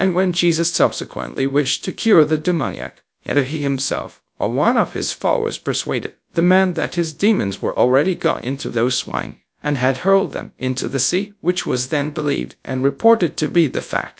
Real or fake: fake